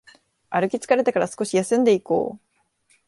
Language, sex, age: Japanese, female, 19-29